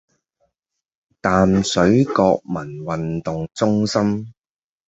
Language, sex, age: Chinese, male, 30-39